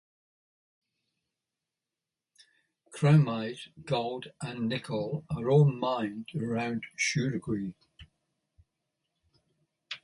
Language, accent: English, England English